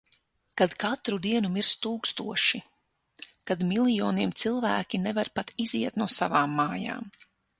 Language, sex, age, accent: Latvian, female, 30-39, Kurzeme